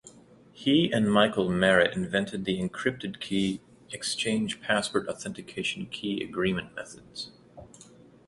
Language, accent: English, United States English